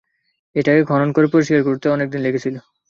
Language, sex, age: Bengali, male, 19-29